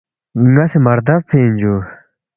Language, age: Balti, 19-29